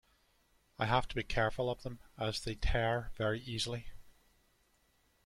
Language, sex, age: English, male, 30-39